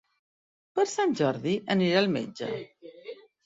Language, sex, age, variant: Catalan, female, 50-59, Central